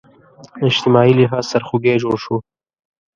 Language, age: Pashto, 19-29